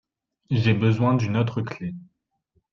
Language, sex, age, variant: French, male, 19-29, Français de métropole